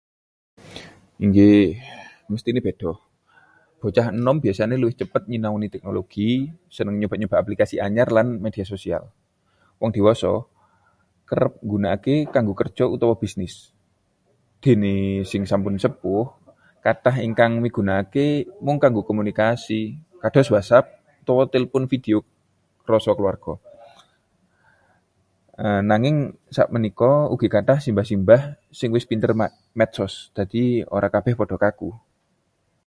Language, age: Javanese, 30-39